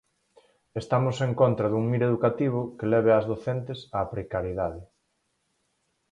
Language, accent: Galician, Normativo (estándar)